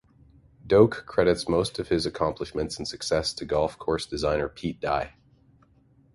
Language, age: English, 40-49